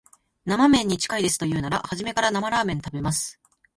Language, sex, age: Japanese, male, 19-29